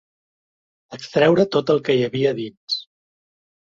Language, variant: Catalan, Central